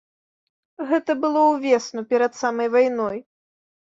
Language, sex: Belarusian, female